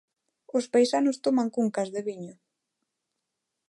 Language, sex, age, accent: Galician, female, 19-29, Neofalante